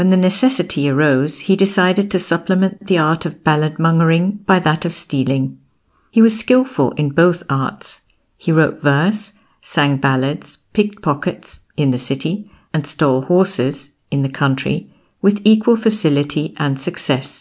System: none